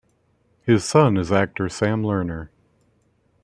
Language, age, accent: English, 40-49, United States English